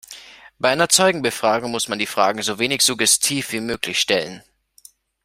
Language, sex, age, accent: German, male, 30-39, Österreichisches Deutsch